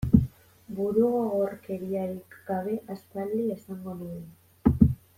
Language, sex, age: Basque, female, 19-29